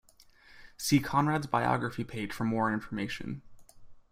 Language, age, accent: English, 19-29, United States English